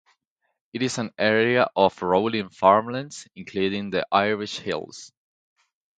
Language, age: English, 19-29